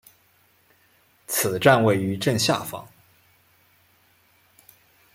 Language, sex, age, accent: Chinese, male, 19-29, 出生地：湖北省